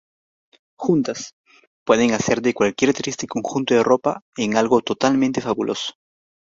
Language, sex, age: Spanish, male, under 19